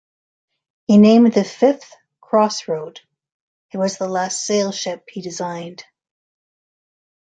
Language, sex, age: English, female, 60-69